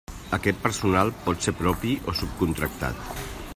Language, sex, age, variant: Catalan, male, 40-49, Central